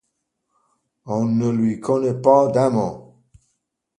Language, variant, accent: French, Français d'Europe, Français du Royaume-Uni